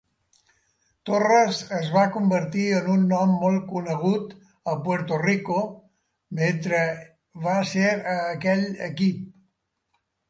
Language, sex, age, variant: Catalan, male, 70-79, Central